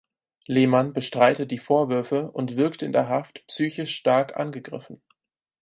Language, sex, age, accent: German, male, 19-29, Deutschland Deutsch